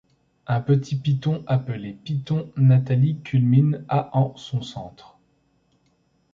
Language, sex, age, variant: French, male, 30-39, Français de métropole